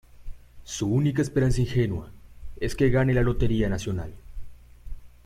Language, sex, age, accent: Spanish, male, 19-29, México